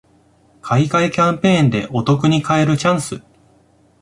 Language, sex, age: Japanese, male, 19-29